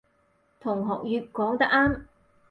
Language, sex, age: Cantonese, female, 30-39